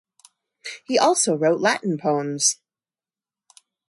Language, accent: English, United States English